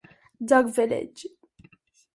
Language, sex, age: English, female, under 19